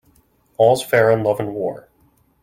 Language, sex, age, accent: English, male, 30-39, United States English